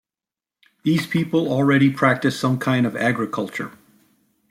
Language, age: English, 50-59